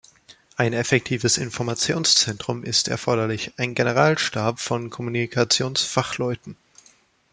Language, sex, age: German, male, 19-29